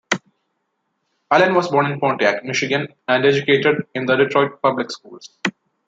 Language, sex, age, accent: English, male, 19-29, India and South Asia (India, Pakistan, Sri Lanka)